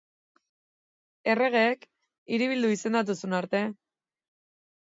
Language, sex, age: Basque, female, 30-39